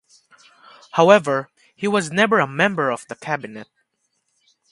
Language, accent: English, Filipino